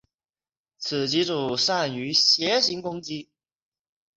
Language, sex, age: Chinese, male, under 19